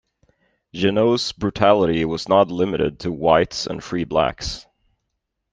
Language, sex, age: English, male, 30-39